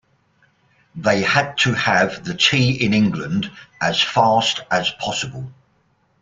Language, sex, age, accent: English, male, 60-69, England English